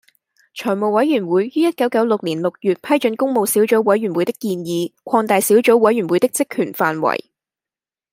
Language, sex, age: Cantonese, female, 19-29